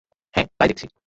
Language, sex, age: Bengali, male, 19-29